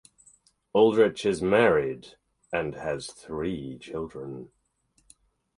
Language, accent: English, England English